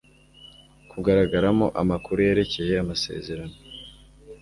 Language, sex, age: Kinyarwanda, male, 19-29